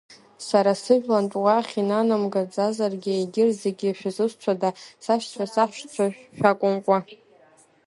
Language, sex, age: Abkhazian, female, under 19